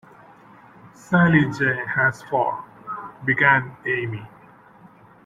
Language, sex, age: English, male, 30-39